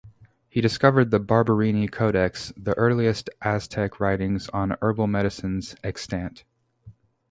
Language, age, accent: English, 30-39, United States English